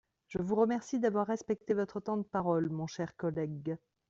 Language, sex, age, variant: French, female, 40-49, Français de métropole